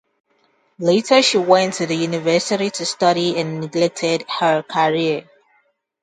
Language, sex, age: English, female, 19-29